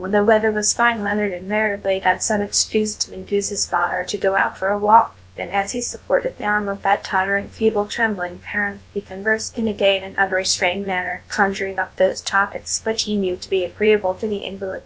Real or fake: fake